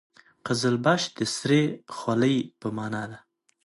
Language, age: Pashto, 30-39